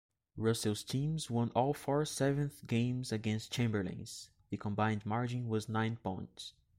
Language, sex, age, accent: English, male, 19-29, United States English